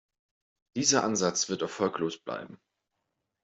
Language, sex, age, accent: German, male, 19-29, Deutschland Deutsch